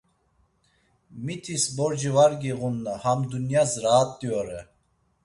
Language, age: Laz, 40-49